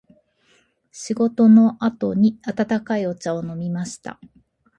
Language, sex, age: Japanese, female, 40-49